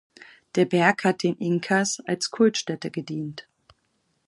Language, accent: German, Deutschland Deutsch